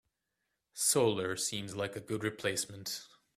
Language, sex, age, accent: English, male, 19-29, England English